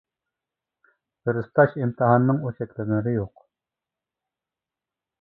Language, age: Uyghur, 40-49